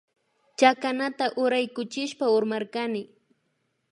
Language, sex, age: Imbabura Highland Quichua, female, 30-39